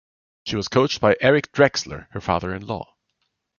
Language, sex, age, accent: English, male, 19-29, England English